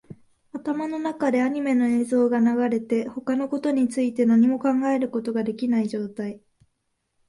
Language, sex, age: Japanese, female, 19-29